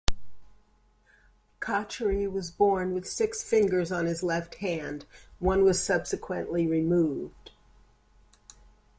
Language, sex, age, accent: English, female, 60-69, United States English